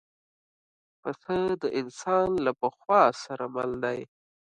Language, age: Pashto, 30-39